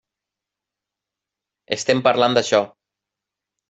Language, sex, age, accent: Catalan, male, 30-39, valencià